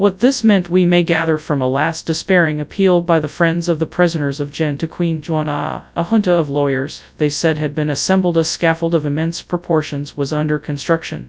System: TTS, FastPitch